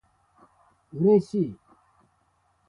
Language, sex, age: Japanese, male, 40-49